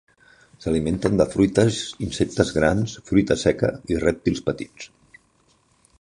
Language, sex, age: Catalan, male, 50-59